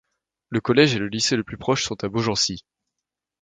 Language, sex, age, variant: French, male, 19-29, Français de métropole